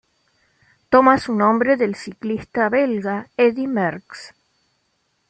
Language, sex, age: Spanish, female, 40-49